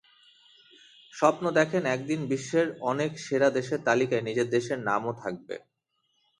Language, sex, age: Bengali, male, 19-29